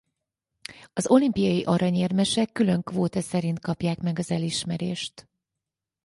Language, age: Hungarian, 50-59